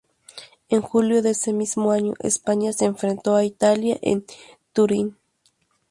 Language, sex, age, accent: Spanish, female, 19-29, México